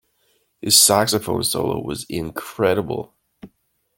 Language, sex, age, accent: English, male, 30-39, Canadian English